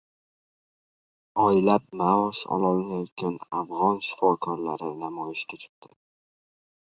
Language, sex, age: Uzbek, male, under 19